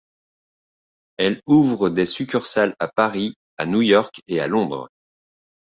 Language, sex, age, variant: French, male, 30-39, Français de métropole